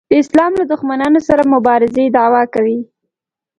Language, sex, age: Pashto, female, 19-29